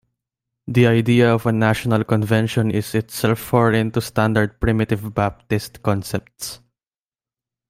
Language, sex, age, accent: English, male, under 19, Filipino